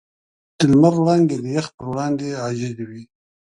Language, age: Pashto, 60-69